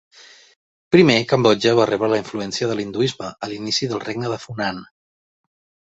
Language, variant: Catalan, Central